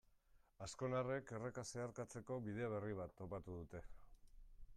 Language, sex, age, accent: Basque, male, 50-59, Mendebalekoa (Araba, Bizkaia, Gipuzkoako mendebaleko herri batzuk)